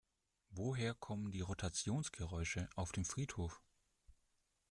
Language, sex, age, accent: German, male, 19-29, Deutschland Deutsch